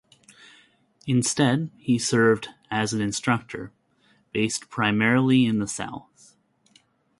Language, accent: English, United States English